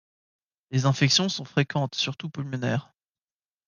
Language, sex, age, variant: French, male, 19-29, Français de métropole